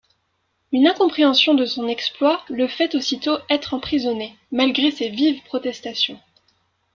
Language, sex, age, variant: French, female, 19-29, Français de métropole